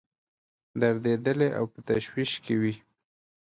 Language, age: Pashto, 19-29